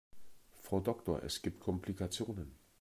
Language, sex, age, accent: German, male, 50-59, Deutschland Deutsch